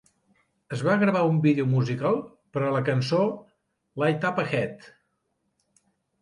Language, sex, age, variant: Catalan, male, 50-59, Central